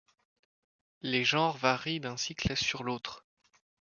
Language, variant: French, Français de métropole